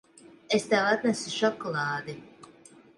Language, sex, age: Latvian, female, 30-39